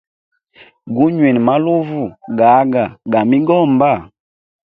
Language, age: Hemba, 19-29